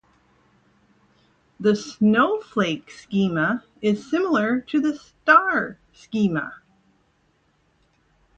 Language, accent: English, United States English